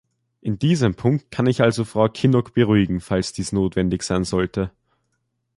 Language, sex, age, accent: German, male, under 19, Österreichisches Deutsch